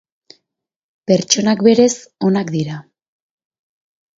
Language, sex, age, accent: Basque, female, 19-29, Erdialdekoa edo Nafarra (Gipuzkoa, Nafarroa)